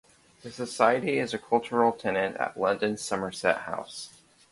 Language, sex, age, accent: English, male, under 19, United States English